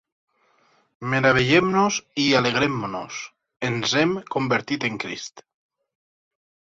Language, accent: Catalan, valencià